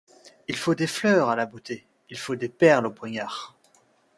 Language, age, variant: French, 19-29, Français de métropole